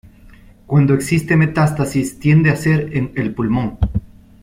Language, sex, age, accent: Spanish, male, 40-49, Andino-Pacífico: Colombia, Perú, Ecuador, oeste de Bolivia y Venezuela andina